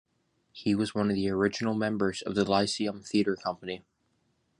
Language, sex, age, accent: English, male, under 19, United States English